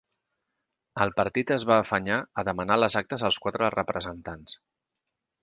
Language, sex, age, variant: Catalan, male, 50-59, Central